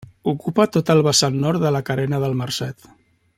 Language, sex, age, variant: Catalan, male, 50-59, Central